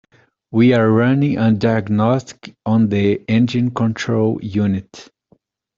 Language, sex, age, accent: English, male, 30-39, United States English